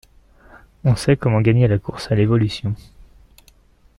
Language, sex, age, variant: French, male, 19-29, Français de métropole